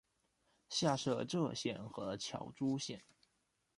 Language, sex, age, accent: Chinese, male, 19-29, 出生地：福建省